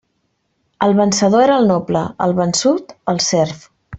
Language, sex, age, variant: Catalan, female, 30-39, Central